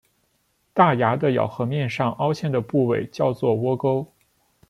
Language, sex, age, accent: Chinese, male, 19-29, 出生地：山东省